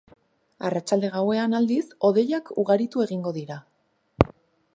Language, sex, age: Basque, female, 19-29